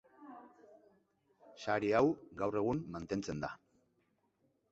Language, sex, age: Basque, male, 40-49